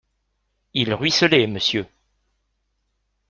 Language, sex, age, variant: French, male, 40-49, Français de métropole